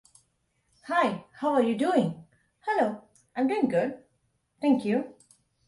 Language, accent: English, India and South Asia (India, Pakistan, Sri Lanka)